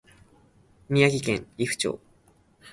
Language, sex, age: Japanese, male, 19-29